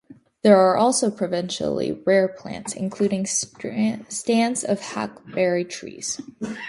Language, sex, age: English, female, under 19